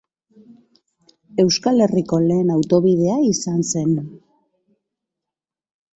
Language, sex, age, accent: Basque, female, 50-59, Mendebalekoa (Araba, Bizkaia, Gipuzkoako mendebaleko herri batzuk)